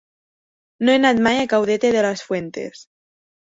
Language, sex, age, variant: Catalan, female, under 19, Central